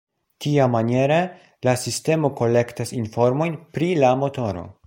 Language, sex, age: Esperanto, male, 19-29